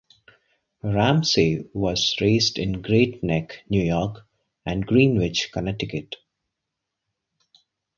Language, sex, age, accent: English, male, 30-39, India and South Asia (India, Pakistan, Sri Lanka)